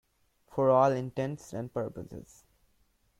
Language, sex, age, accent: English, male, 19-29, India and South Asia (India, Pakistan, Sri Lanka)